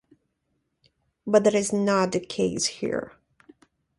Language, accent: English, Irish English